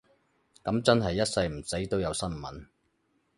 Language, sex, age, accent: Cantonese, male, 30-39, 广州音